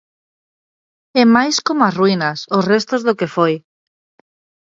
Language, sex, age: Galician, female, 30-39